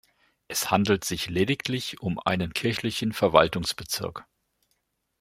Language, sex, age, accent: German, male, 50-59, Deutschland Deutsch